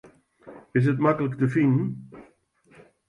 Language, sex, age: Western Frisian, male, 80-89